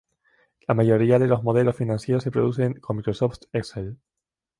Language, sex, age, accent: Spanish, male, 19-29, España: Islas Canarias